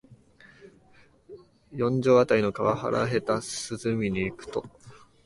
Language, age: Japanese, 19-29